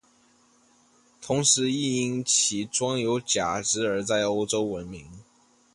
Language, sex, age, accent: Chinese, male, 19-29, 出生地：福建省